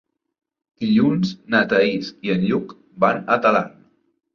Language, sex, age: Catalan, male, 19-29